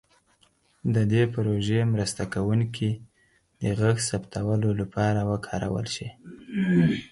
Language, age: Pashto, 30-39